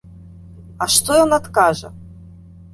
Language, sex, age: Belarusian, female, 30-39